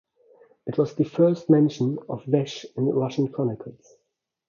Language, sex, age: English, male, 30-39